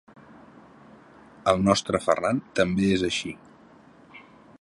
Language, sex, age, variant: Catalan, male, 40-49, Central